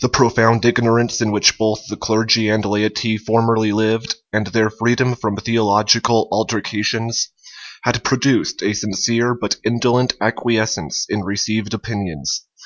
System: none